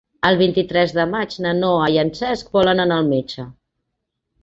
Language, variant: Catalan, Central